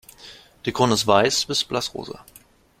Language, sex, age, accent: German, male, under 19, Deutschland Deutsch